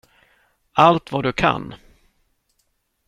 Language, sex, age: Swedish, male, 50-59